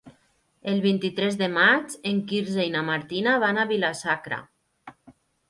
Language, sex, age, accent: Catalan, female, 30-39, valencià